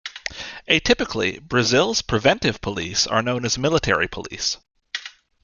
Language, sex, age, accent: English, male, 30-39, Canadian English